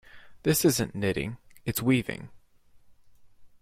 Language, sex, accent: English, male, United States English